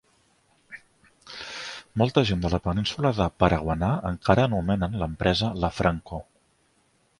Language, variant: Catalan, Central